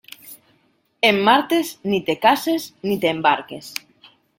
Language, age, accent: Spanish, 30-39, España: Norte peninsular (Asturias, Castilla y León, Cantabria, País Vasco, Navarra, Aragón, La Rioja, Guadalajara, Cuenca)